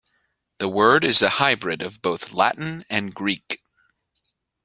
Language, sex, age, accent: English, male, 19-29, United States English